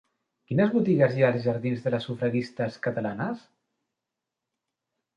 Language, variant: Catalan, Central